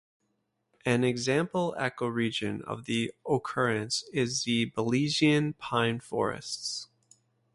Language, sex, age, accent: English, male, 30-39, Canadian English